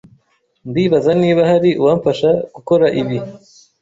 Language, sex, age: Kinyarwanda, male, 30-39